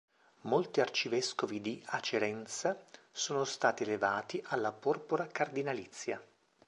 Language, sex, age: Italian, male, 50-59